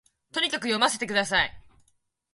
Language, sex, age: Japanese, female, 19-29